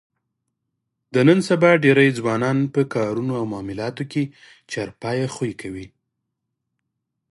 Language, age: Pashto, 30-39